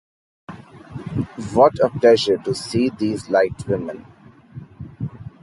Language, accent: English, India and South Asia (India, Pakistan, Sri Lanka)